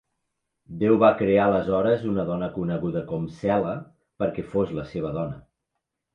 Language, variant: Catalan, Central